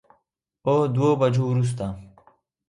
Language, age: Pashto, 19-29